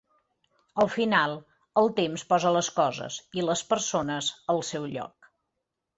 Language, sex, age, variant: Catalan, female, 40-49, Central